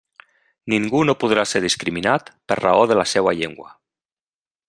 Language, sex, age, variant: Catalan, male, 40-49, Central